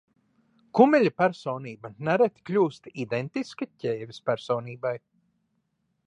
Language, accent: Latvian, Riga